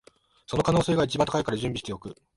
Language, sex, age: Japanese, male, 19-29